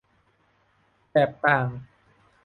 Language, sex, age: Thai, male, 19-29